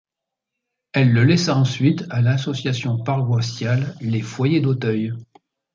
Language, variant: French, Français de métropole